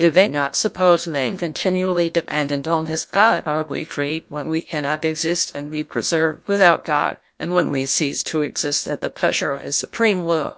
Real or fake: fake